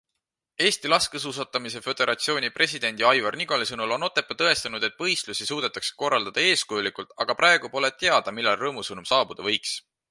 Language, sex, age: Estonian, male, 19-29